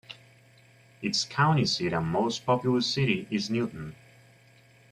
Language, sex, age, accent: English, male, 19-29, United States English